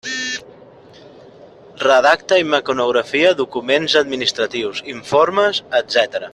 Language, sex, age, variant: Catalan, male, 30-39, Central